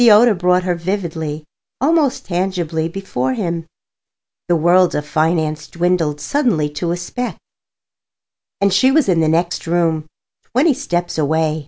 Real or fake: real